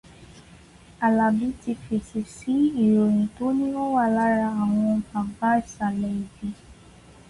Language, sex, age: Yoruba, female, 19-29